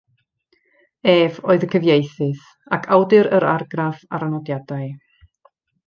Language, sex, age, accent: Welsh, female, 30-39, Y Deyrnas Unedig Cymraeg